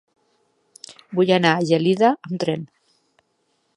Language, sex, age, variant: Catalan, female, 50-59, Nord-Occidental